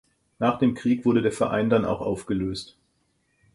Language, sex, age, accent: German, male, 50-59, Deutschland Deutsch